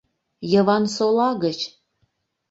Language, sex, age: Mari, female, 40-49